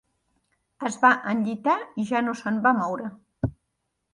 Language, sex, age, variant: Catalan, female, 50-59, Central